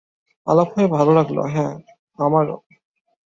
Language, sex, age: Bengali, male, 19-29